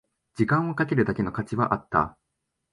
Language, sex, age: Japanese, male, 19-29